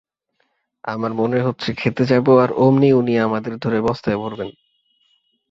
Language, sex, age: Bengali, male, 19-29